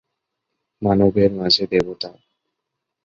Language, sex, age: Bengali, male, 19-29